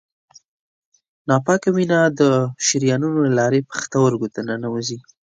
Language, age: Pashto, 19-29